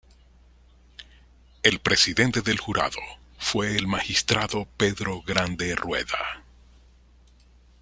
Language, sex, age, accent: Spanish, male, 50-59, Caribe: Cuba, Venezuela, Puerto Rico, República Dominicana, Panamá, Colombia caribeña, México caribeño, Costa del golfo de México